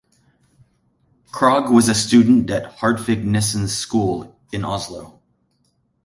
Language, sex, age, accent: English, male, 40-49, United States English